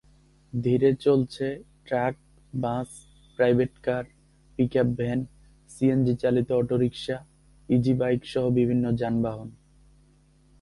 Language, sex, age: Bengali, male, 19-29